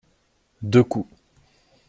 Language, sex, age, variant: French, male, 30-39, Français de métropole